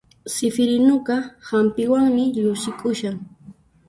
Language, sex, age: Puno Quechua, female, 19-29